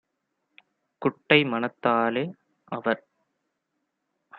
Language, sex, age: Tamil, male, 19-29